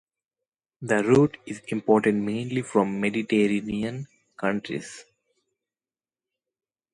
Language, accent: English, United States English